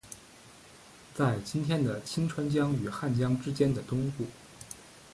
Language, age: Chinese, 30-39